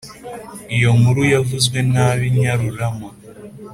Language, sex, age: Kinyarwanda, male, 19-29